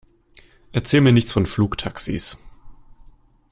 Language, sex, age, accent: German, male, 19-29, Deutschland Deutsch